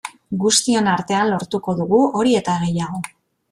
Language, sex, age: Basque, female, 30-39